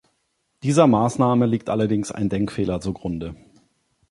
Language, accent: German, Deutschland Deutsch